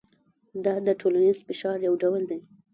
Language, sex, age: Pashto, female, 19-29